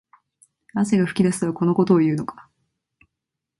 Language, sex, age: Japanese, female, 19-29